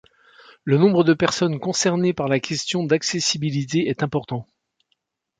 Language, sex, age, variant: French, male, 60-69, Français de métropole